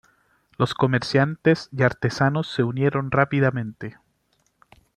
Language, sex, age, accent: Spanish, male, 19-29, Chileno: Chile, Cuyo